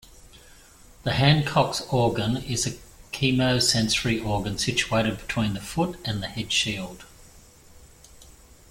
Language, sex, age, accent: English, male, 50-59, Australian English